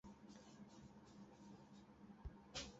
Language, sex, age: Bengali, female, 19-29